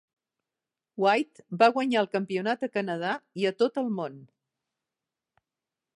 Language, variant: Catalan, Central